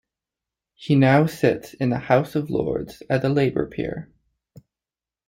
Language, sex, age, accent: English, male, 19-29, Canadian English